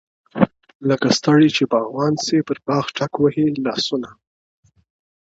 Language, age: Pashto, 19-29